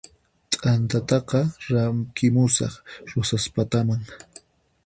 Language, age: Puno Quechua, 19-29